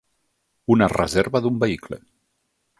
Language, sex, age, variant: Catalan, male, 30-39, Nord-Occidental